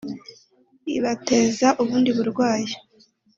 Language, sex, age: Kinyarwanda, female, 19-29